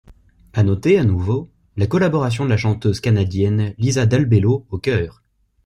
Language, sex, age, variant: French, male, 19-29, Français de métropole